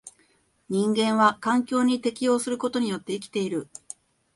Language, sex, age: Japanese, female, 50-59